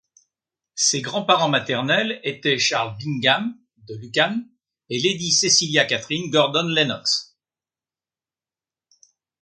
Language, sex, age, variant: French, male, 60-69, Français de métropole